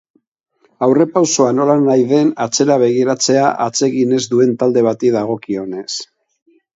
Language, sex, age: Basque, male, 50-59